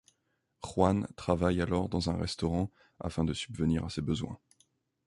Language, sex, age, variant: French, male, 19-29, Français de métropole